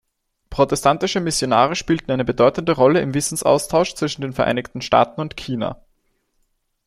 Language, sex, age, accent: German, male, 19-29, Österreichisches Deutsch